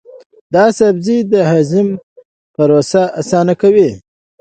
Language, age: Pashto, 30-39